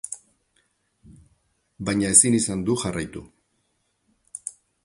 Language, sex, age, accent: Basque, male, 50-59, Mendebalekoa (Araba, Bizkaia, Gipuzkoako mendebaleko herri batzuk)